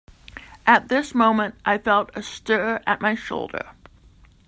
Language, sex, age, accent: English, female, 30-39, United States English